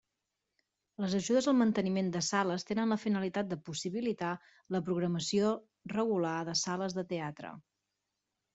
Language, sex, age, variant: Catalan, female, 30-39, Central